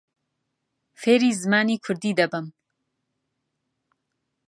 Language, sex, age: Central Kurdish, female, 30-39